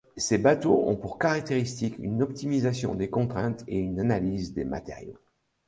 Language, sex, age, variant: French, male, 60-69, Français de métropole